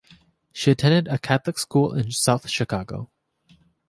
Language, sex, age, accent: English, male, 19-29, Canadian English